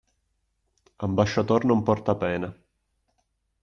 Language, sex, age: Italian, male, 30-39